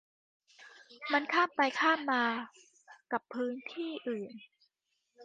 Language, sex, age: Thai, female, 19-29